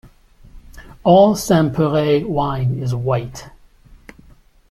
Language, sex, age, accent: English, male, 50-59, United States English